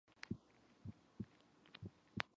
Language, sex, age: English, female, 19-29